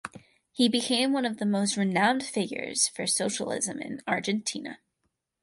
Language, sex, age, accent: English, female, under 19, United States English